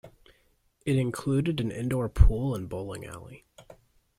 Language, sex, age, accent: English, male, 19-29, United States English